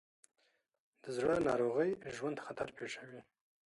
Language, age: Pashto, 19-29